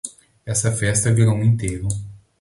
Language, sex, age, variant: Portuguese, male, 30-39, Portuguese (Brasil)